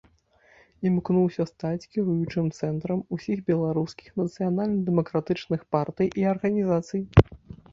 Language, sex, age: Belarusian, male, 30-39